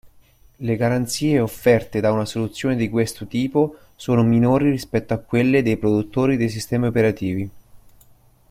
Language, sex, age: Italian, male, 19-29